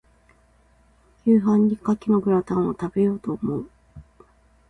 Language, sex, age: Japanese, female, 30-39